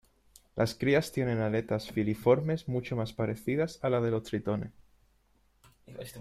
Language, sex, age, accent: Spanish, male, 19-29, España: Sur peninsular (Andalucia, Extremadura, Murcia)